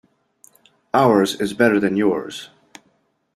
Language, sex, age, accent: English, male, 50-59, United States English